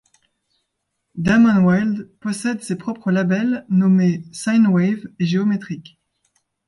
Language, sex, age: French, female, 30-39